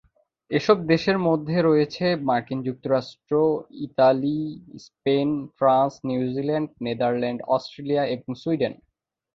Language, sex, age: Bengali, male, 19-29